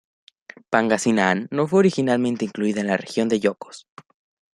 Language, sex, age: Spanish, male, 19-29